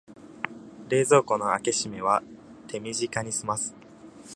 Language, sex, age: Japanese, male, 19-29